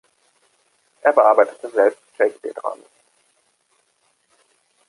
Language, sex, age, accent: German, male, 30-39, Deutschland Deutsch